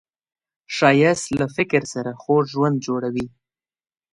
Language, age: Pashto, 19-29